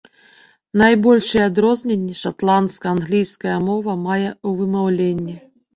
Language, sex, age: Belarusian, female, 40-49